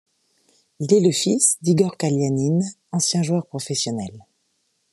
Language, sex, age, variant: French, female, 40-49, Français de métropole